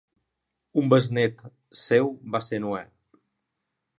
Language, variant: Catalan, Central